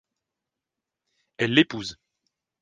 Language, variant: French, Français de métropole